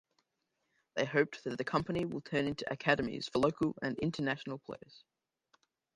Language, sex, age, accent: English, male, under 19, Australian English